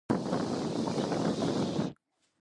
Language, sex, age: Abkhazian, female, under 19